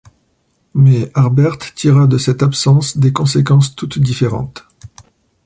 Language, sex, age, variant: French, male, 40-49, Français de métropole